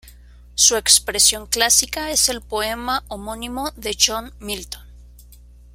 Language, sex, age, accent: Spanish, female, 30-39, México